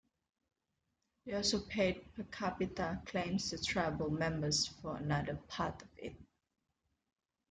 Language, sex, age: English, female, 19-29